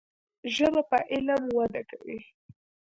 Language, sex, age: Pashto, female, under 19